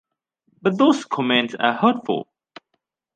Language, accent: English, United States English